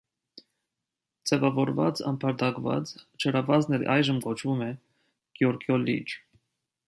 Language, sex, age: Armenian, male, 19-29